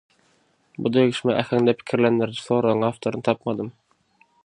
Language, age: Turkmen, 19-29